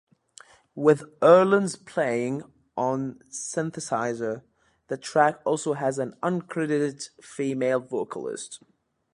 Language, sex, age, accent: English, male, 19-29, England English